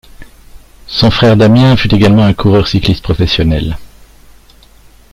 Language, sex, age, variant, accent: French, male, 50-59, Français d'Europe, Français de Belgique